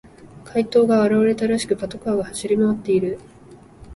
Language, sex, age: Japanese, female, 19-29